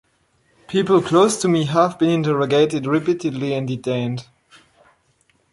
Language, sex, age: English, male, under 19